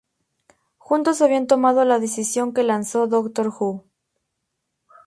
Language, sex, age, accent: Spanish, female, 19-29, México